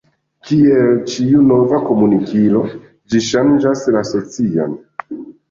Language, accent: Esperanto, Internacia